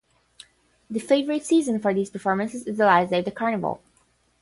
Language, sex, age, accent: English, female, 19-29, United States English; England English